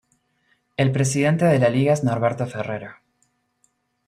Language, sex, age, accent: Spanish, male, 19-29, Rioplatense: Argentina, Uruguay, este de Bolivia, Paraguay